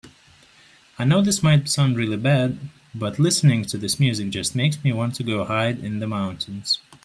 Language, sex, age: English, male, 19-29